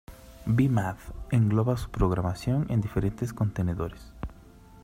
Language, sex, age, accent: Spanish, male, 30-39, México